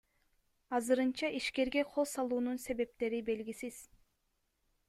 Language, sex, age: Kyrgyz, female, 19-29